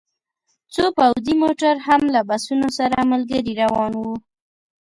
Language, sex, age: Pashto, male, 19-29